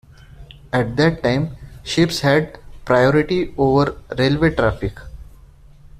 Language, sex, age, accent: English, male, 19-29, India and South Asia (India, Pakistan, Sri Lanka)